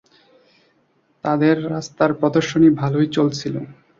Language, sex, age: Bengali, male, 19-29